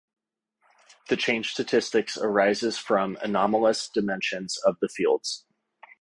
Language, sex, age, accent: English, male, 30-39, United States English